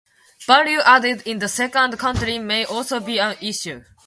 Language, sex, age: English, female, 19-29